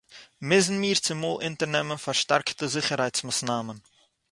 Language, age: Yiddish, under 19